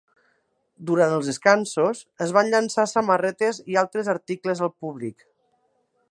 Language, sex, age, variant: Catalan, female, 40-49, Nord-Occidental